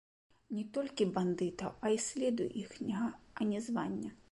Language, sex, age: Belarusian, female, 30-39